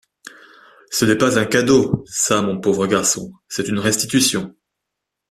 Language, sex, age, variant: French, male, 19-29, Français de métropole